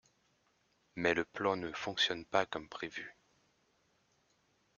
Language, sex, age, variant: French, male, 30-39, Français de métropole